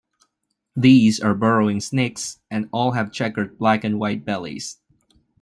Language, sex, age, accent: English, male, 19-29, United States English